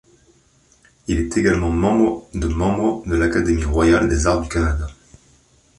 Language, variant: French, Français de métropole